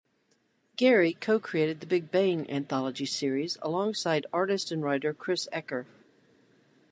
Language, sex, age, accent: English, female, 50-59, United States English